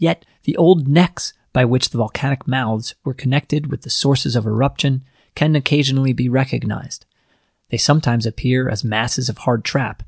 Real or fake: real